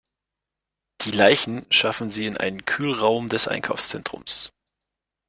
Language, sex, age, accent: German, male, 30-39, Deutschland Deutsch